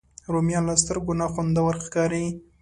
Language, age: Pashto, 19-29